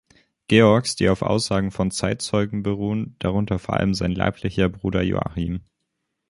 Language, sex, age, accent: German, male, under 19, Deutschland Deutsch